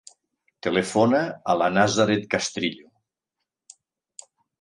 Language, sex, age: Catalan, male, 60-69